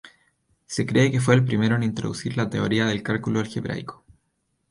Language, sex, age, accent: Spanish, male, 19-29, Chileno: Chile, Cuyo